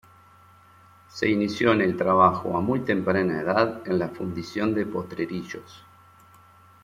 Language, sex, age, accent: Spanish, male, 50-59, Rioplatense: Argentina, Uruguay, este de Bolivia, Paraguay